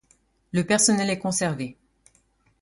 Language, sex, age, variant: French, female, 30-39, Français de métropole